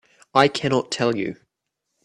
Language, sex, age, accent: English, male, 19-29, New Zealand English